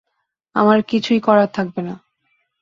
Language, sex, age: Bengali, female, 19-29